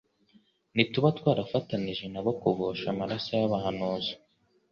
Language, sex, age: Kinyarwanda, male, 19-29